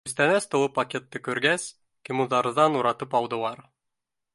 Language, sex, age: Bashkir, male, 19-29